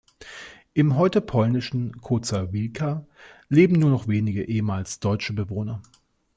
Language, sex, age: German, male, 30-39